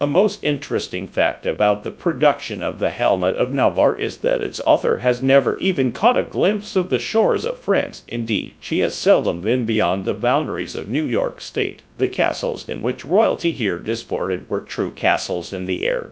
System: TTS, GradTTS